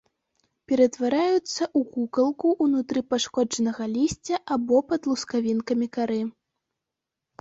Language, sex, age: Belarusian, female, under 19